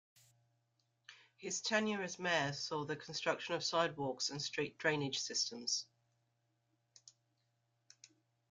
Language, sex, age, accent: English, female, 40-49, England English